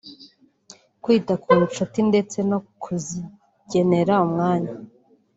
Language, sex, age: Kinyarwanda, female, under 19